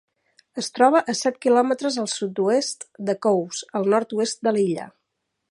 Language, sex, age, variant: Catalan, female, 50-59, Central